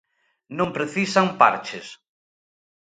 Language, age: Galician, 40-49